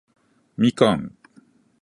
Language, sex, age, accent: Japanese, male, 40-49, 標準語